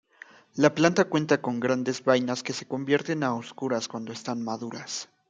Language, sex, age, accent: Spanish, male, 19-29, México